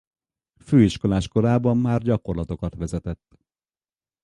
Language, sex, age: Hungarian, male, 50-59